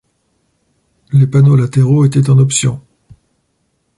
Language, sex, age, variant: French, male, 40-49, Français de métropole